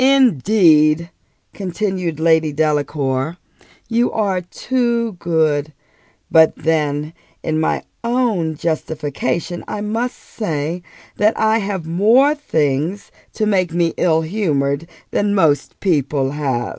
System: none